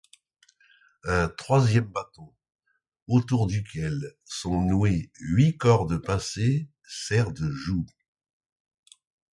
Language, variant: French, Français de métropole